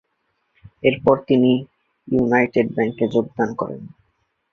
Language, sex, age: Bengali, male, 19-29